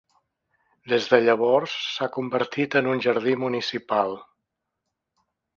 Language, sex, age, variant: Catalan, male, 70-79, Central